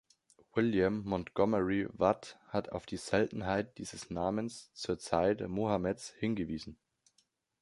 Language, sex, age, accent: German, male, 19-29, Deutschland Deutsch